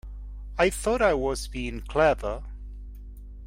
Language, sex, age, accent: English, male, 30-39, United States English